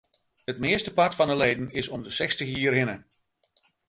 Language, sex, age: Western Frisian, male, 50-59